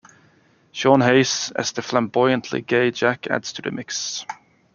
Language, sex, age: English, male, 30-39